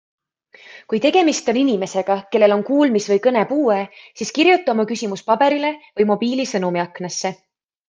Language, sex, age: Estonian, female, 19-29